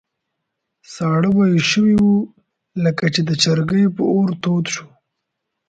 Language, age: Pashto, 19-29